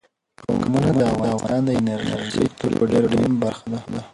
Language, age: Pashto, under 19